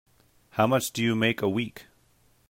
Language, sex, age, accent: English, male, 30-39, United States English